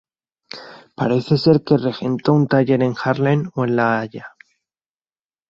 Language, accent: Spanish, España: Centro-Sur peninsular (Madrid, Toledo, Castilla-La Mancha)